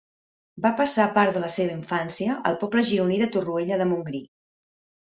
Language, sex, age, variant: Catalan, female, 50-59, Central